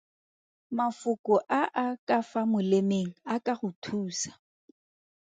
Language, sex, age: Tswana, female, 30-39